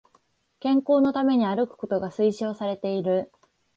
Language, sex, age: Japanese, female, 19-29